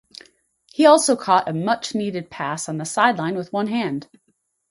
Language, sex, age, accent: English, female, 40-49, United States English